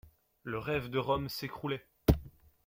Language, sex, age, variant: French, male, 19-29, Français de métropole